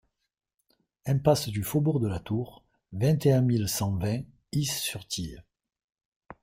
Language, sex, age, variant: French, male, 50-59, Français de métropole